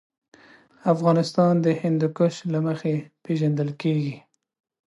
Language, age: Pashto, 19-29